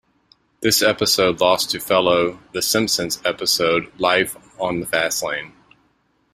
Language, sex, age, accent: English, male, 30-39, United States English